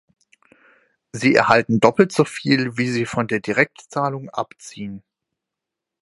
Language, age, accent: German, 19-29, Deutschland Deutsch